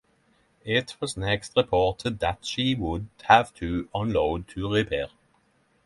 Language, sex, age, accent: English, male, 30-39, United States English